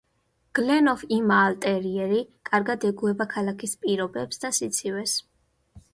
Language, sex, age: Georgian, female, 19-29